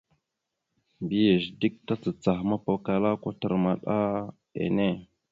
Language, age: Mada (Cameroon), 19-29